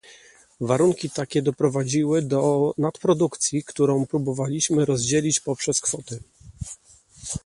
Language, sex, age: Polish, male, 30-39